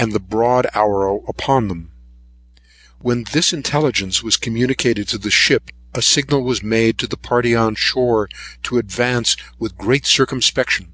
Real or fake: real